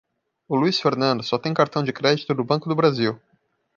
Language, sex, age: Portuguese, male, 30-39